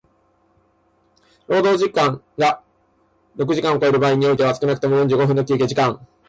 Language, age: Japanese, 19-29